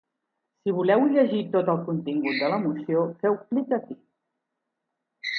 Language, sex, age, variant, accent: Catalan, female, 50-59, Central, central